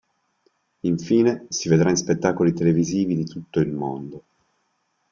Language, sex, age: Italian, male, 40-49